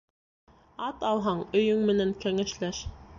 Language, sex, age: Bashkir, female, 19-29